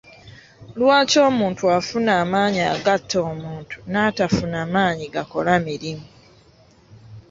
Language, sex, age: Ganda, female, 30-39